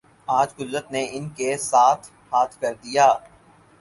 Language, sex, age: Urdu, male, 19-29